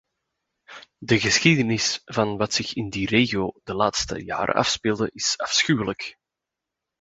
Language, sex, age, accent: Dutch, male, 30-39, Belgisch Nederlands